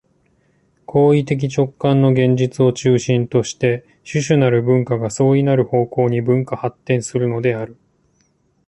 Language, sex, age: Japanese, male, 30-39